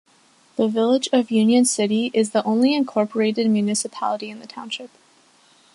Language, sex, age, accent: English, female, under 19, United States English